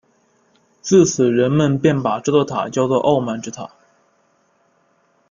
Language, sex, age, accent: Chinese, male, 19-29, 出生地：山东省